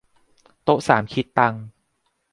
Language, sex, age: Thai, male, 30-39